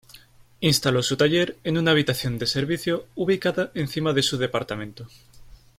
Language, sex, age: Spanish, male, 19-29